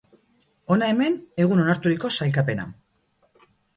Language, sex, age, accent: Basque, female, 40-49, Erdialdekoa edo Nafarra (Gipuzkoa, Nafarroa)